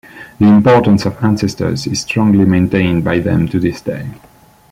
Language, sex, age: English, male, 30-39